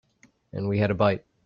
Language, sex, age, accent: English, male, 19-29, United States English